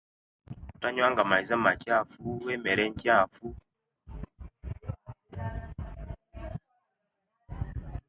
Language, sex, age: Kenyi, male, under 19